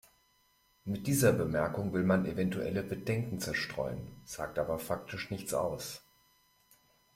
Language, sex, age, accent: German, male, 40-49, Deutschland Deutsch